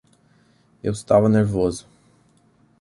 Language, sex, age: Portuguese, male, 19-29